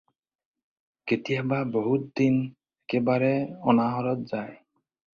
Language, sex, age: Assamese, male, 19-29